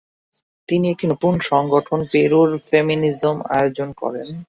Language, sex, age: Bengali, male, 19-29